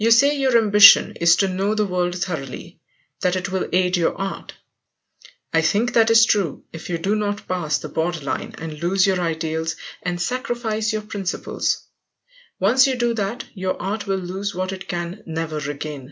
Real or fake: real